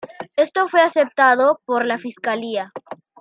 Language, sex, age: Spanish, female, 30-39